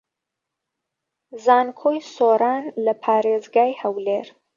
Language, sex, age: Central Kurdish, female, 19-29